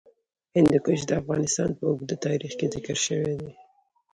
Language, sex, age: Pashto, female, 19-29